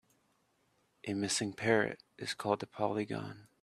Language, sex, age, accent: English, male, 30-39, United States English